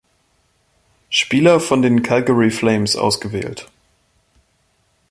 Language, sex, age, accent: German, male, 30-39, Deutschland Deutsch